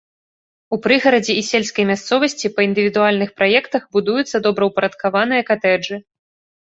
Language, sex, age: Belarusian, female, 19-29